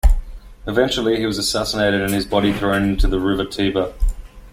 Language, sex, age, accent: English, male, 19-29, Australian English